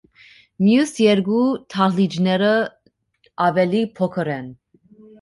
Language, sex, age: Armenian, female, 30-39